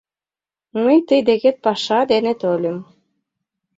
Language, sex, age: Mari, female, 19-29